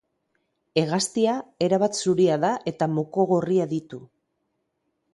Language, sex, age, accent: Basque, female, 40-49, Mendebalekoa (Araba, Bizkaia, Gipuzkoako mendebaleko herri batzuk)